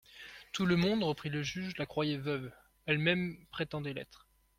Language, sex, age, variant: French, male, 19-29, Français de métropole